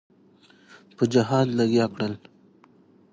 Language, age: Pashto, 19-29